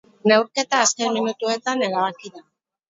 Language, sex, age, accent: Basque, female, 50-59, Mendebalekoa (Araba, Bizkaia, Gipuzkoako mendebaleko herri batzuk)